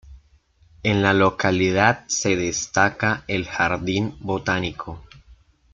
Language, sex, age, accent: Spanish, male, 19-29, Andino-Pacífico: Colombia, Perú, Ecuador, oeste de Bolivia y Venezuela andina